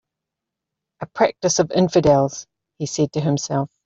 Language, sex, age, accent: English, female, 50-59, New Zealand English